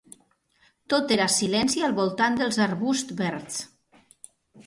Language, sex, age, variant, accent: Catalan, female, 40-49, Nord-Occidental, nord-occidental